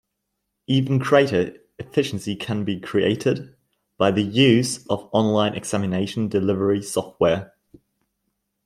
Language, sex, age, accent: English, male, 19-29, United States English